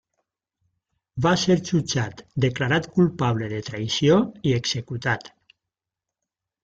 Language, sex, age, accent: Catalan, male, 60-69, valencià